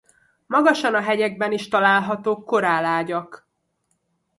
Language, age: Hungarian, 30-39